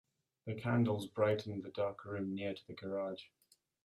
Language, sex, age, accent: English, male, 19-29, Southern African (South Africa, Zimbabwe, Namibia)